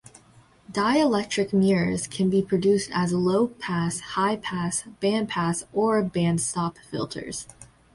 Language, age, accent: English, under 19, United States English